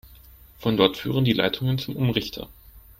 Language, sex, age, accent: German, male, under 19, Deutschland Deutsch